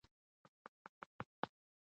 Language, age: Pashto, 19-29